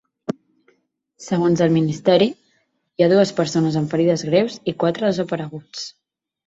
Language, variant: Catalan, Central